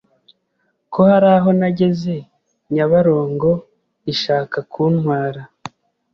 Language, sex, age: Kinyarwanda, male, 30-39